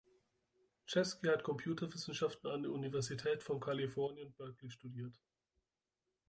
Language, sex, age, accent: German, male, 30-39, Deutschland Deutsch